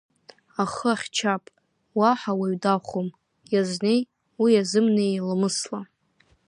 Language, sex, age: Abkhazian, female, under 19